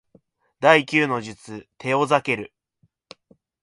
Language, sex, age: Japanese, male, 19-29